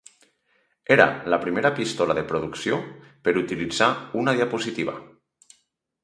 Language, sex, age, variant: Catalan, male, 40-49, Central